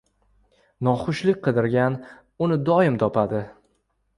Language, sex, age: Uzbek, male, 19-29